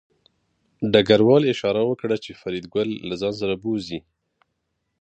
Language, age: Pashto, 30-39